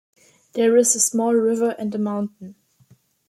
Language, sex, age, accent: English, female, 19-29, England English